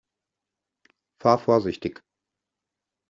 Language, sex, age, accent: German, male, 40-49, Deutschland Deutsch